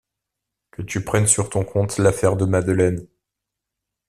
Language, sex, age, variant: French, male, 30-39, Français de métropole